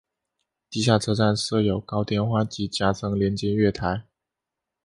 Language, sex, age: Chinese, male, 19-29